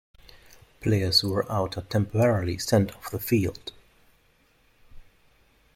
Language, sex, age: English, male, 30-39